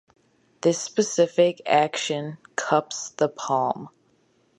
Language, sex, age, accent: English, female, under 19, United States English